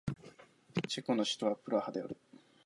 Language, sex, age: Japanese, male, 19-29